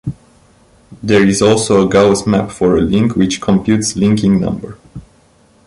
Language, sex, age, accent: English, male, 19-29, England English